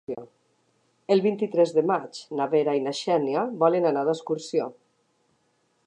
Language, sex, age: Catalan, female, 60-69